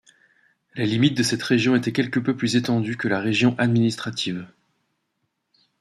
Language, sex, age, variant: French, male, 19-29, Français de métropole